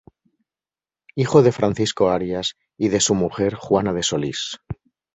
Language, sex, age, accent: Spanish, male, 40-49, España: Norte peninsular (Asturias, Castilla y León, Cantabria, País Vasco, Navarra, Aragón, La Rioja, Guadalajara, Cuenca)